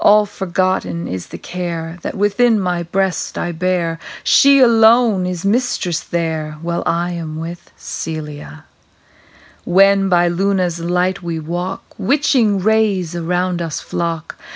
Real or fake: real